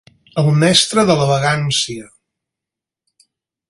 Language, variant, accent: Catalan, Balear, balear